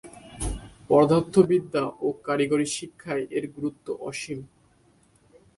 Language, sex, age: Bengali, male, 19-29